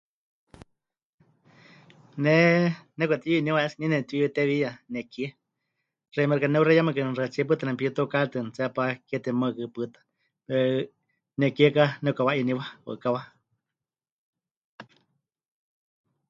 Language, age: Huichol, 50-59